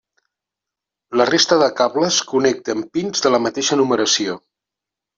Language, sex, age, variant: Catalan, male, 50-59, Central